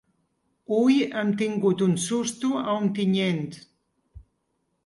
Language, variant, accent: Catalan, Balear, menorquí